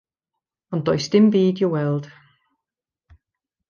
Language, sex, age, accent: Welsh, female, 30-39, Y Deyrnas Unedig Cymraeg